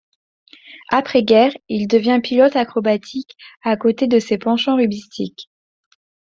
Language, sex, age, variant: French, female, 19-29, Français de métropole